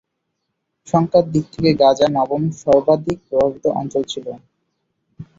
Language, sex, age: Bengali, male, 19-29